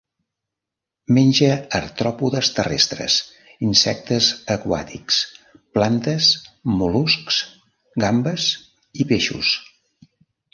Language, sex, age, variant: Catalan, male, 70-79, Central